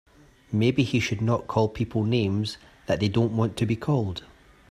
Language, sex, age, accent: English, male, 30-39, Scottish English